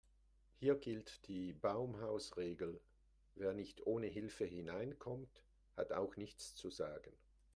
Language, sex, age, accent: German, male, 60-69, Schweizerdeutsch